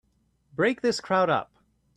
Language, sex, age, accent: English, male, 30-39, Canadian English